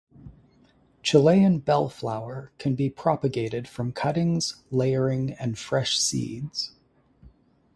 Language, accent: English, United States English